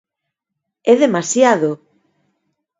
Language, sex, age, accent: Galician, female, 40-49, Neofalante